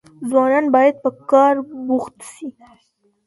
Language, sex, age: Pashto, female, under 19